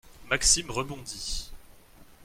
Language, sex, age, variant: French, male, 19-29, Français de métropole